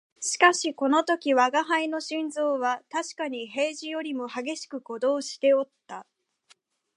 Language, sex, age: Japanese, female, 19-29